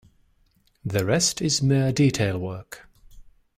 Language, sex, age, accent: English, male, 40-49, England English